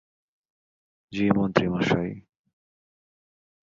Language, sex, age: Bengali, male, 19-29